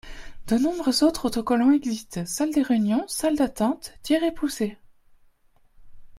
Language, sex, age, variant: French, female, 19-29, Français de métropole